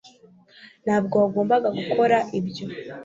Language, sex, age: Kinyarwanda, female, 19-29